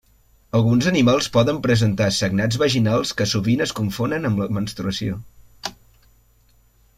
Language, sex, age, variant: Catalan, male, 19-29, Central